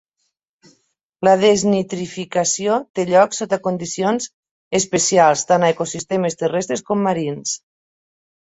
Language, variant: Catalan, Nord-Occidental